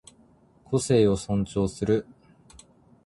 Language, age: Japanese, 19-29